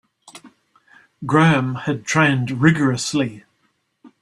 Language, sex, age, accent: English, male, 60-69, New Zealand English